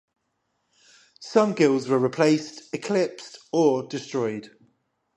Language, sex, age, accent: English, male, 30-39, England English